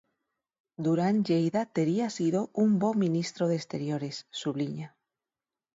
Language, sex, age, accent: Galician, female, 40-49, Normativo (estándar)